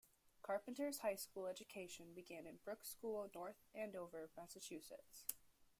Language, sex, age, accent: English, female, under 19, United States English